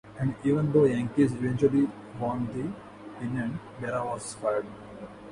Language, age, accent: English, 19-29, India and South Asia (India, Pakistan, Sri Lanka)